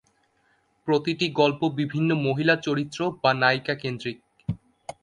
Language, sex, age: Bengali, male, 19-29